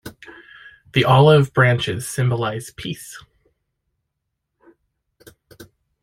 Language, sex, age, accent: English, male, 30-39, United States English